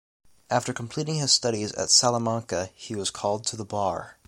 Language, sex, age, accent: English, male, under 19, United States English